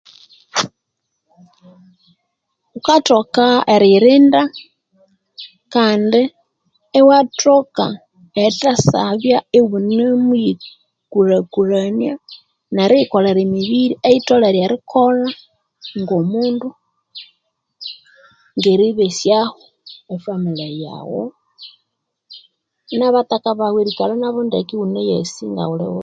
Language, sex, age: Konzo, female, 40-49